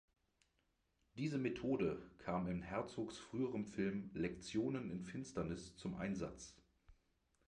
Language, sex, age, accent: German, male, 30-39, Deutschland Deutsch